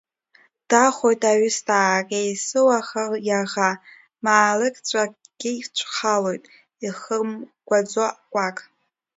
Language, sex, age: Abkhazian, female, under 19